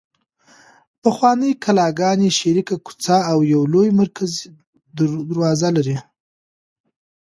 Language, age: Pashto, 30-39